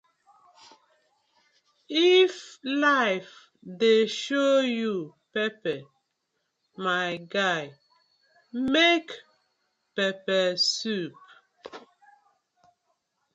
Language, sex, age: Nigerian Pidgin, female, 30-39